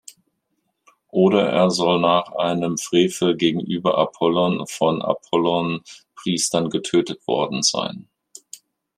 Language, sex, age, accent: German, male, 50-59, Deutschland Deutsch